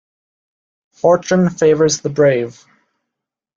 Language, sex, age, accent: English, male, 19-29, Canadian English